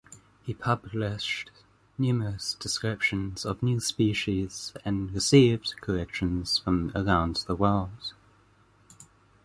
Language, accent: English, New Zealand English